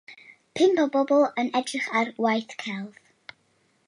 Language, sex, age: Welsh, female, under 19